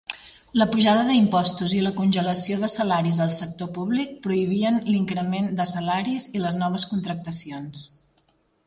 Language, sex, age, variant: Catalan, female, 40-49, Central